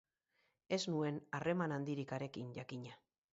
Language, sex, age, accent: Basque, female, 40-49, Mendebalekoa (Araba, Bizkaia, Gipuzkoako mendebaleko herri batzuk)